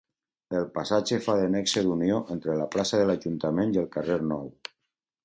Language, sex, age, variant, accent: Catalan, male, 50-59, Valencià meridional, valencià